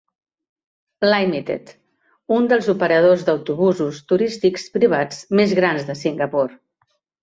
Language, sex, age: Catalan, female, 50-59